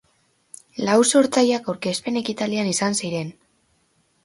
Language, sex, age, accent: Basque, female, under 19, Erdialdekoa edo Nafarra (Gipuzkoa, Nafarroa)